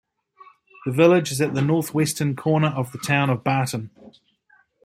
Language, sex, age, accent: English, male, 50-59, New Zealand English